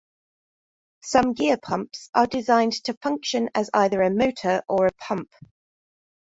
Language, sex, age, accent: English, female, 30-39, England English